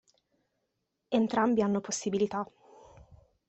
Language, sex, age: Italian, female, 19-29